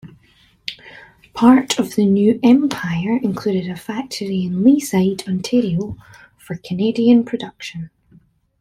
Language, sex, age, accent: English, female, 30-39, Scottish English